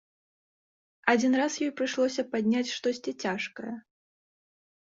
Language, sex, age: Belarusian, female, 19-29